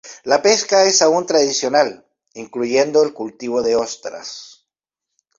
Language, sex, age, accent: Spanish, male, 50-59, Chileno: Chile, Cuyo